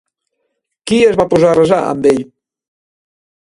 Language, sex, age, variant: Catalan, male, 60-69, Central